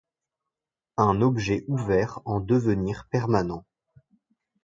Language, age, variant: French, 19-29, Français de métropole